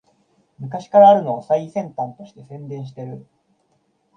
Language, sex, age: Japanese, male, 30-39